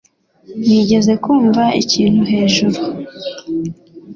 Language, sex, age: Kinyarwanda, female, under 19